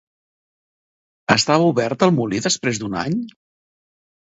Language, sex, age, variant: Catalan, male, 40-49, Central